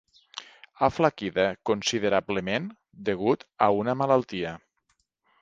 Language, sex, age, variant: Catalan, male, 40-49, Nord-Occidental